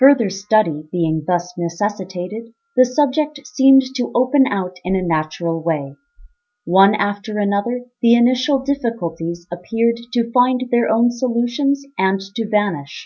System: none